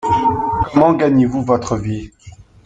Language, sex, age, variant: French, male, 50-59, Français de métropole